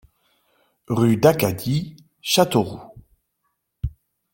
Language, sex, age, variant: French, male, 50-59, Français de métropole